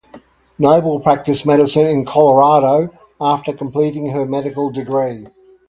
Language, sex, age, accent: English, male, 60-69, Australian English